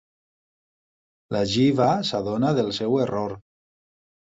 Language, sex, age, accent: Catalan, male, 50-59, valencià